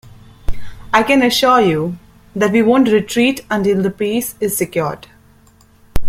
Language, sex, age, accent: English, female, 19-29, India and South Asia (India, Pakistan, Sri Lanka)